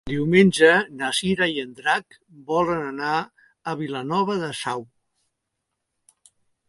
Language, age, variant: Catalan, 60-69, Central